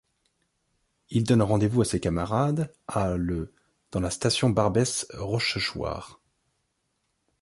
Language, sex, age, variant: French, male, 30-39, Français de métropole